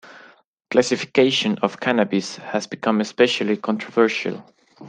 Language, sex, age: English, male, 19-29